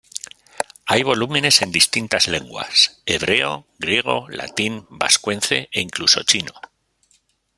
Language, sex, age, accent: Spanish, male, 50-59, España: Norte peninsular (Asturias, Castilla y León, Cantabria, País Vasco, Navarra, Aragón, La Rioja, Guadalajara, Cuenca)